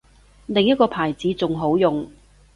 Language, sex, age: Cantonese, female, 40-49